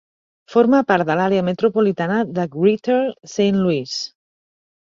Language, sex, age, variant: Catalan, female, 40-49, Central